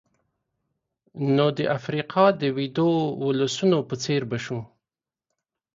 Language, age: Pashto, 30-39